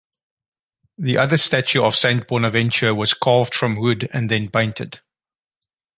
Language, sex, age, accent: English, male, 40-49, Southern African (South Africa, Zimbabwe, Namibia)